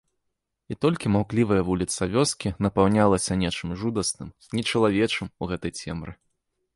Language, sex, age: Belarusian, male, 30-39